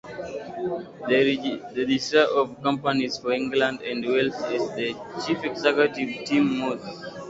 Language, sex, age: English, male, 19-29